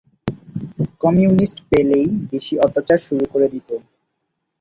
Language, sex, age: Bengali, male, 19-29